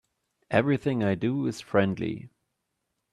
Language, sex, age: English, male, 19-29